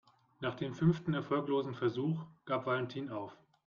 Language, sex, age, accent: German, male, 19-29, Deutschland Deutsch